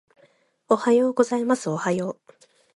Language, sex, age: Japanese, female, 19-29